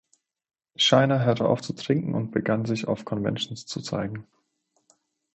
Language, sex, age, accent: German, male, 30-39, Deutschland Deutsch